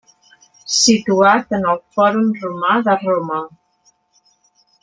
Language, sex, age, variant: Catalan, female, 60-69, Central